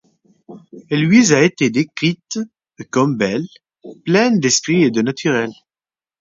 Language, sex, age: French, male, 19-29